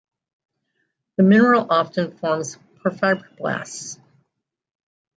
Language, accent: English, United States English